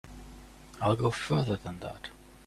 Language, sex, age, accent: English, male, 30-39, England English